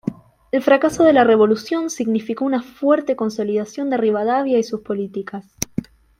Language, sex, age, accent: Spanish, female, 19-29, Rioplatense: Argentina, Uruguay, este de Bolivia, Paraguay